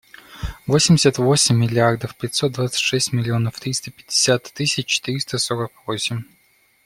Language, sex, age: Russian, male, 19-29